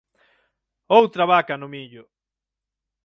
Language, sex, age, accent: Galician, male, 30-39, Atlántico (seseo e gheada); Central (gheada); Normativo (estándar)